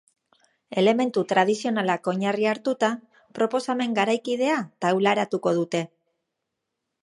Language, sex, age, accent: Basque, female, 40-49, Mendebalekoa (Araba, Bizkaia, Gipuzkoako mendebaleko herri batzuk)